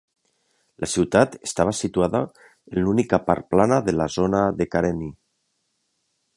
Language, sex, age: Catalan, male, 40-49